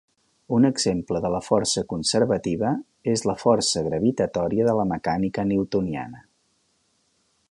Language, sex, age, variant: Catalan, male, 50-59, Central